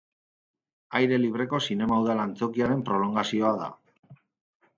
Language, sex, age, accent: Basque, male, 40-49, Mendebalekoa (Araba, Bizkaia, Gipuzkoako mendebaleko herri batzuk)